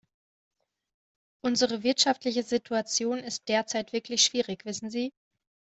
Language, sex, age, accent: German, female, 30-39, Deutschland Deutsch